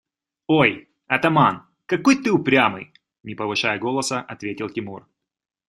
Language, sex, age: Russian, male, 30-39